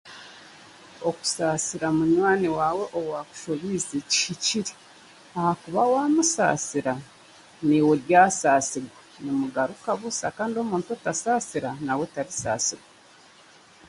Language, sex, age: Chiga, female, 30-39